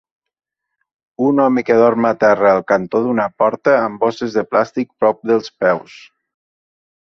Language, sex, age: Catalan, male, under 19